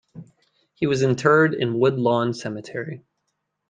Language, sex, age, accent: English, male, 30-39, United States English